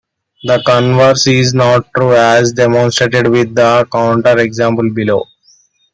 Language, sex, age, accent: English, male, under 19, India and South Asia (India, Pakistan, Sri Lanka)